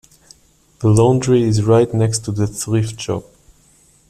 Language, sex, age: English, male, 19-29